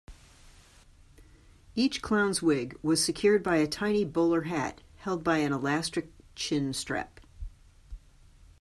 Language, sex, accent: English, female, United States English